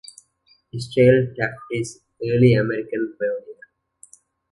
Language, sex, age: English, male, 19-29